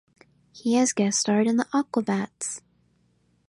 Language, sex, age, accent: English, female, under 19, United States English